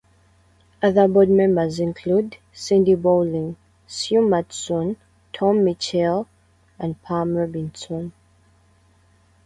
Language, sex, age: English, female, 19-29